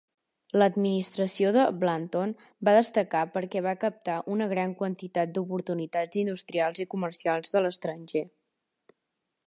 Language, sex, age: Catalan, female, under 19